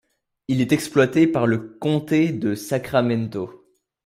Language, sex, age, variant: French, male, under 19, Français de métropole